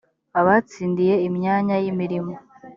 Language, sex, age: Kinyarwanda, female, under 19